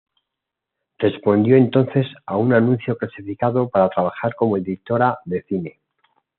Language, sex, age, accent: Spanish, male, 50-59, España: Centro-Sur peninsular (Madrid, Toledo, Castilla-La Mancha)